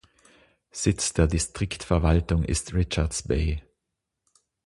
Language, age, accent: German, 40-49, Österreichisches Deutsch